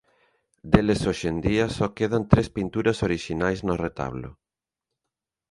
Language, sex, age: Galician, male, 40-49